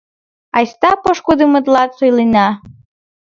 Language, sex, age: Mari, female, under 19